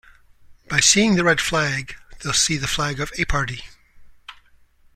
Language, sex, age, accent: English, male, 50-59, United States English